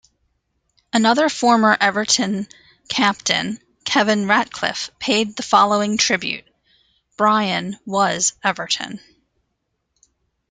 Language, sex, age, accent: English, female, 50-59, United States English